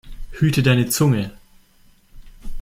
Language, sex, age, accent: German, male, 19-29, Deutschland Deutsch